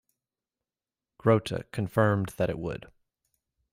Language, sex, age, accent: English, male, 30-39, United States English